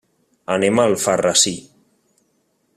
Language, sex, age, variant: Catalan, male, 19-29, Central